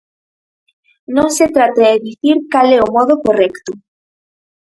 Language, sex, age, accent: Galician, female, under 19, Normativo (estándar)